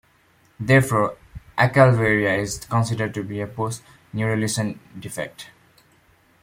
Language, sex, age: English, male, 19-29